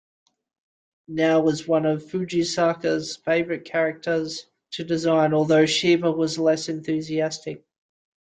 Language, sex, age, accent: English, male, 30-39, Australian English